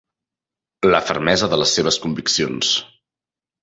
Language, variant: Catalan, Central